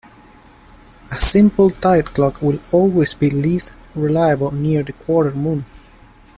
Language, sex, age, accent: English, male, 19-29, United States English